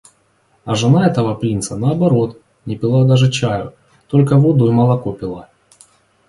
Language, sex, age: Russian, male, 30-39